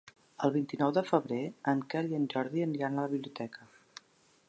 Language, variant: Catalan, Central